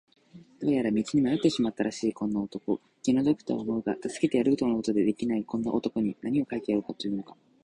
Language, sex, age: Japanese, male, under 19